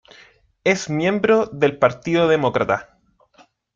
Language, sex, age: Spanish, male, 19-29